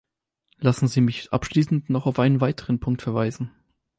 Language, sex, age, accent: German, male, 19-29, Deutschland Deutsch